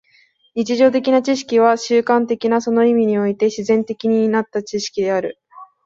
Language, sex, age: Japanese, female, 19-29